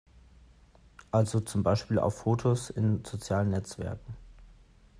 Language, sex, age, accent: German, male, 19-29, Deutschland Deutsch